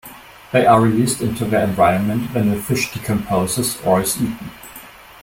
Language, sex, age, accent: English, male, 19-29, England English